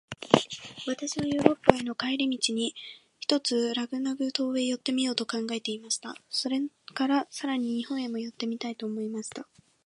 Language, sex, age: Japanese, female, 19-29